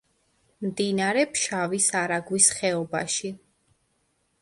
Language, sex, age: Georgian, female, 19-29